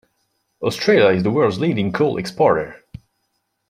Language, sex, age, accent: English, male, 19-29, United States English